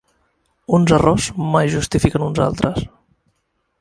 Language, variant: Catalan, Balear